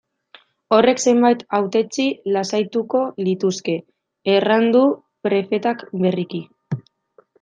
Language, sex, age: Basque, female, 19-29